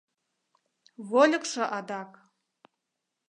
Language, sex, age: Mari, female, 30-39